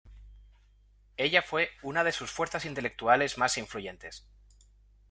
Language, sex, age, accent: Spanish, male, 30-39, España: Centro-Sur peninsular (Madrid, Toledo, Castilla-La Mancha)